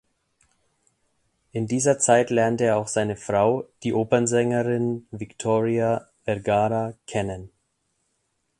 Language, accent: German, Deutschland Deutsch